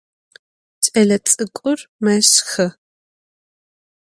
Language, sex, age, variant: Adyghe, female, 19-29, Адыгабзэ (Кирил, пстэумэ зэдыряе)